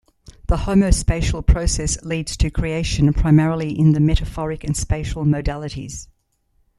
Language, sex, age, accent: English, female, 60-69, Australian English